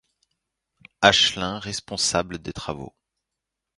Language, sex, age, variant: French, male, 30-39, Français de métropole